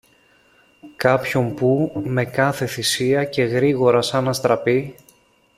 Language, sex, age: Greek, male, 40-49